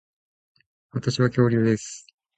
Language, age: Japanese, 50-59